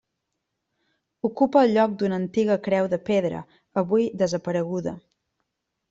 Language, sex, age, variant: Catalan, female, 30-39, Central